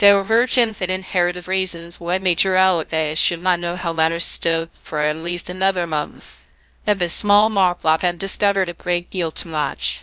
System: TTS, VITS